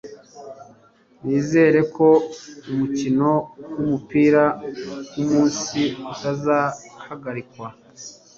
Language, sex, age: Kinyarwanda, male, 50-59